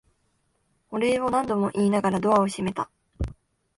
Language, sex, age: Japanese, female, 19-29